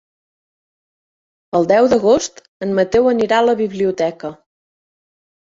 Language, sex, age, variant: Catalan, female, 30-39, Central